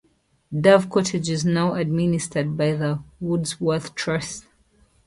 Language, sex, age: English, female, 30-39